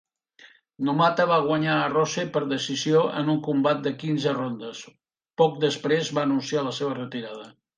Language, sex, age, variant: Catalan, male, 60-69, Nord-Occidental